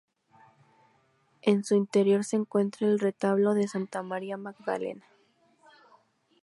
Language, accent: Spanish, México